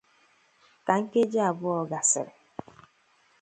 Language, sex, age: Igbo, female, 30-39